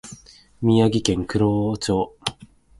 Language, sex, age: Japanese, male, 19-29